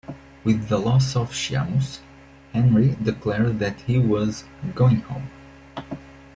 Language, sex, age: English, male, 19-29